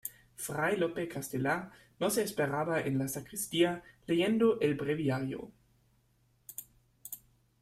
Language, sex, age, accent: Spanish, male, under 19, España: Centro-Sur peninsular (Madrid, Toledo, Castilla-La Mancha)